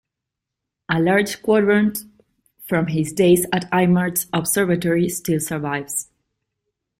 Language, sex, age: English, female, 30-39